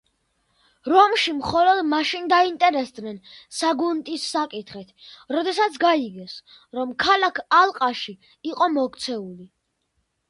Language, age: Georgian, under 19